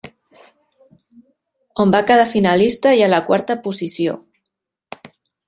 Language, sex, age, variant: Catalan, female, 40-49, Central